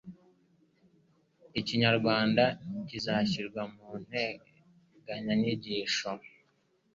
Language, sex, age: Kinyarwanda, male, 19-29